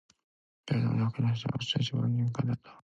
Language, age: Japanese, 19-29